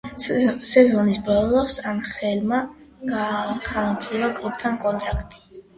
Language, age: Georgian, 19-29